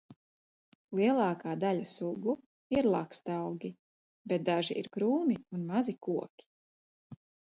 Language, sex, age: Latvian, female, 40-49